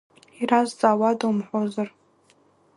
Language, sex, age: Abkhazian, female, under 19